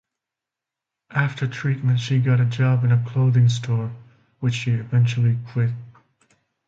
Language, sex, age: English, male, 40-49